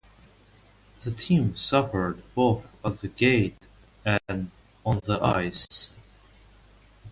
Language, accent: English, Russian